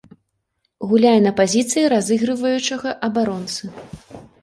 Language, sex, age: Belarusian, female, 19-29